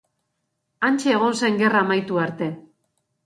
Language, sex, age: Basque, female, 40-49